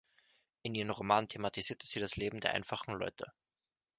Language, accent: German, Österreichisches Deutsch